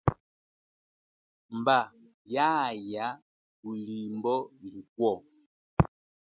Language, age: Chokwe, 40-49